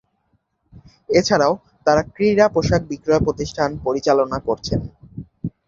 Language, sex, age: Bengali, male, under 19